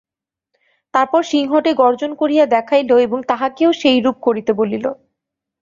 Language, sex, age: Bengali, female, 19-29